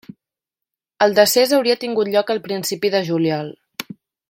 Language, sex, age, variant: Catalan, female, 19-29, Central